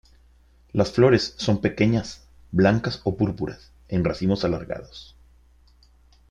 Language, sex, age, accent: Spanish, male, 50-59, México